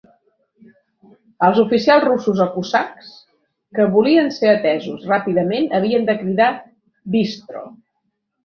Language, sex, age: Catalan, female, 50-59